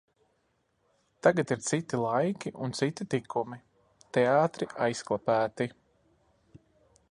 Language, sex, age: Latvian, male, 30-39